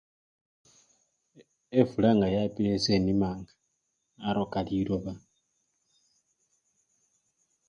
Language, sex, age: Luyia, male, 19-29